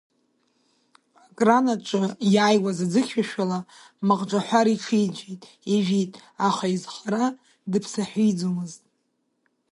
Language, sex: Abkhazian, female